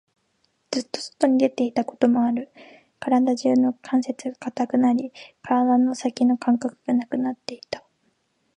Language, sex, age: Japanese, female, 19-29